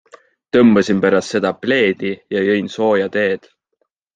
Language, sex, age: Estonian, male, 19-29